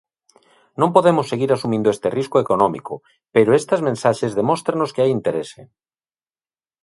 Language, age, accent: Galician, 40-49, Normativo (estándar)